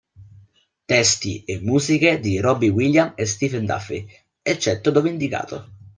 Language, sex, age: Italian, male, 19-29